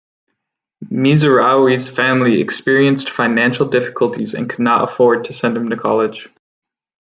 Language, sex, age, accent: English, male, 19-29, United States English